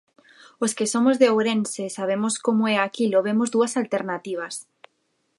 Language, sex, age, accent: Galician, female, 30-39, Normativo (estándar)